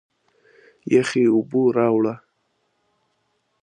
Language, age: Pashto, under 19